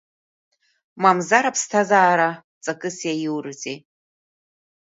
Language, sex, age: Abkhazian, female, 30-39